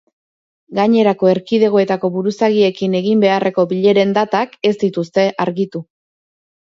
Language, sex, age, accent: Basque, female, 30-39, Erdialdekoa edo Nafarra (Gipuzkoa, Nafarroa)